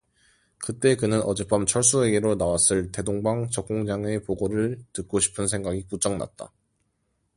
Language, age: Korean, 19-29